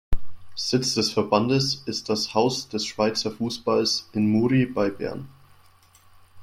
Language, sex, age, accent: German, male, 19-29, Deutschland Deutsch